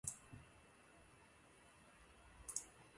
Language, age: Chinese, 19-29